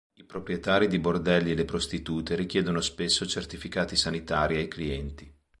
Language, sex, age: Italian, male, 40-49